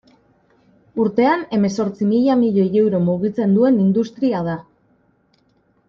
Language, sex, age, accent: Basque, female, 30-39, Mendebalekoa (Araba, Bizkaia, Gipuzkoako mendebaleko herri batzuk)